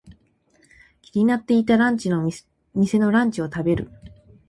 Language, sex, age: Japanese, female, 19-29